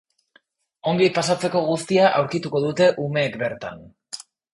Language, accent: Basque, Erdialdekoa edo Nafarra (Gipuzkoa, Nafarroa)